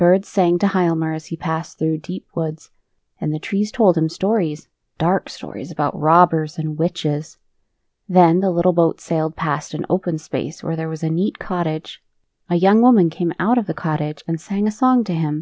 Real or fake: real